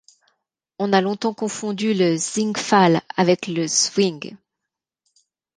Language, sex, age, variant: French, female, 50-59, Français de métropole